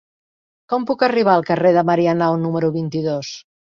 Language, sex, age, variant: Catalan, female, 60-69, Central